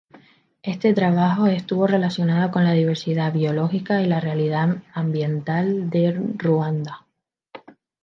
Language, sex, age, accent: Spanish, female, 19-29, España: Islas Canarias